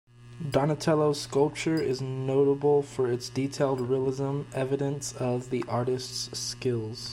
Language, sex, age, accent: English, male, 19-29, United States English